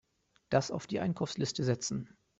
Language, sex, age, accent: German, male, 19-29, Deutschland Deutsch